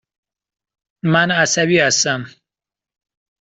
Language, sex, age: Persian, male, 19-29